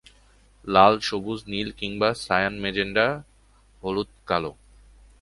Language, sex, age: Bengali, male, 19-29